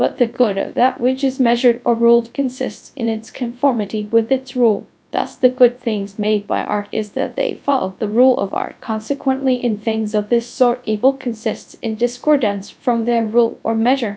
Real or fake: fake